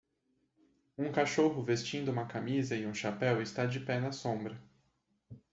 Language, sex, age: Portuguese, male, 19-29